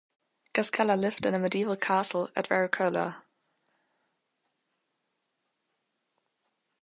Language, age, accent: English, under 19, United States English